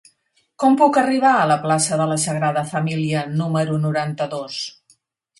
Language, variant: Catalan, Central